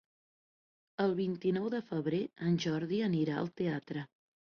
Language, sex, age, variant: Catalan, female, 40-49, Central